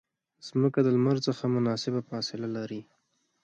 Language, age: Pashto, 19-29